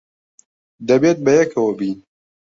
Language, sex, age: Central Kurdish, male, 19-29